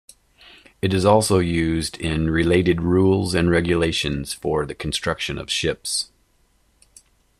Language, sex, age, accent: English, male, 50-59, United States English